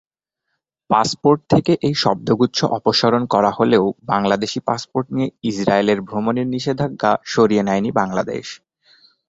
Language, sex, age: Bengali, male, 19-29